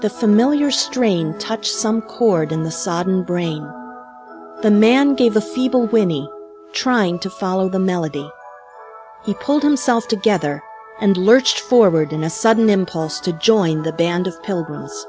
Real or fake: real